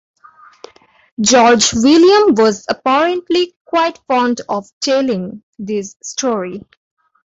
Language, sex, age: English, female, under 19